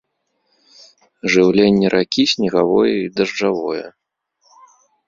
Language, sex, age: Belarusian, male, 30-39